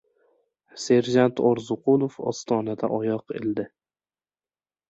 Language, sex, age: Uzbek, male, 19-29